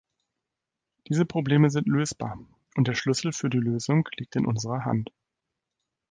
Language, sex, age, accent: German, male, 30-39, Deutschland Deutsch